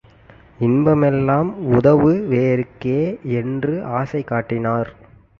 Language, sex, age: Tamil, male, 19-29